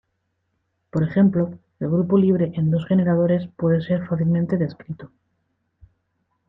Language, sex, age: Spanish, female, 30-39